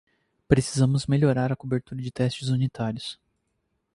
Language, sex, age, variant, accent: Portuguese, male, 19-29, Portuguese (Brasil), Paulista